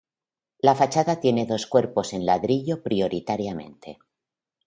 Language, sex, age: Spanish, female, 60-69